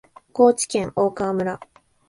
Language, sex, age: Japanese, female, 19-29